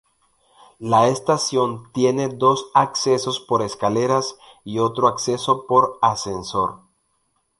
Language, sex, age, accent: Spanish, male, 19-29, Andino-Pacífico: Colombia, Perú, Ecuador, oeste de Bolivia y Venezuela andina